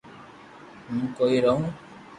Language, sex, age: Loarki, female, under 19